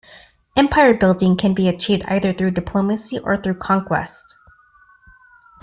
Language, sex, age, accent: English, female, 19-29, United States English